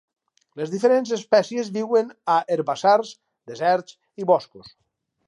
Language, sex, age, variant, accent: Catalan, male, 50-59, Valencià meridional, valencià